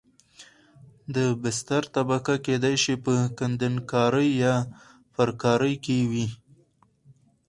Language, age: Pashto, 19-29